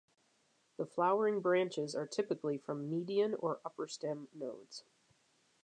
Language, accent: English, Canadian English